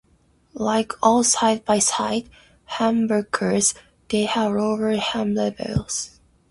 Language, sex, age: English, female, 19-29